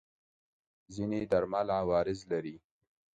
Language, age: Pashto, 30-39